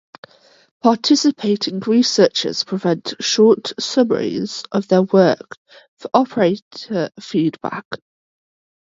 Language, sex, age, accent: English, female, 19-29, Welsh English